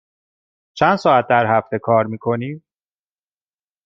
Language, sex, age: Persian, male, 40-49